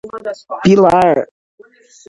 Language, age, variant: Portuguese, 40-49, Portuguese (Brasil)